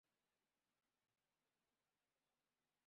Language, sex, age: Spanish, female, 30-39